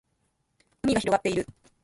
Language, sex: Japanese, female